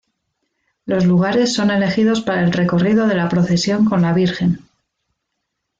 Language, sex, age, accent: Spanish, female, 40-49, España: Norte peninsular (Asturias, Castilla y León, Cantabria, País Vasco, Navarra, Aragón, La Rioja, Guadalajara, Cuenca)